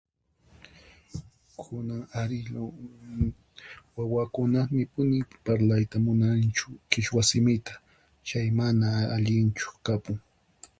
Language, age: Puno Quechua, 30-39